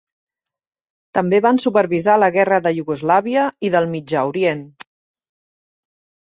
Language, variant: Catalan, Central